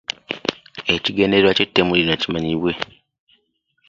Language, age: Ganda, under 19